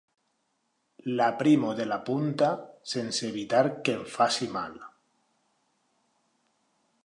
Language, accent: Catalan, valencià